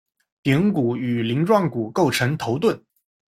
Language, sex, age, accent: Chinese, male, 19-29, 出生地：江苏省